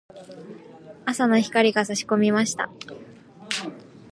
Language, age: Japanese, 19-29